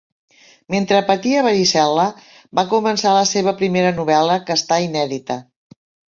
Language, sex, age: Catalan, female, 60-69